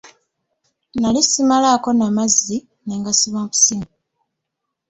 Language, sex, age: Ganda, female, 19-29